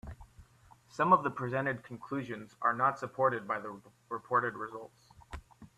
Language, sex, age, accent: English, male, 19-29, United States English